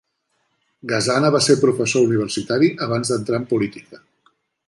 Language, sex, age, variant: Catalan, male, 60-69, Central